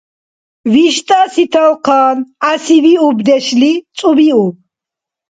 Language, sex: Dargwa, female